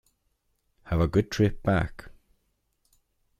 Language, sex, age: English, male, 19-29